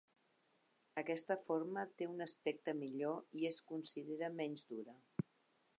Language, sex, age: Catalan, female, 50-59